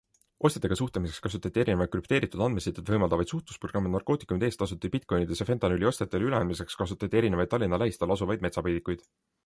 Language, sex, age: Estonian, male, 19-29